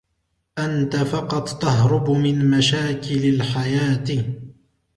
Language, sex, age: Arabic, male, 19-29